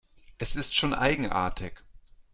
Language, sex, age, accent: German, male, 40-49, Deutschland Deutsch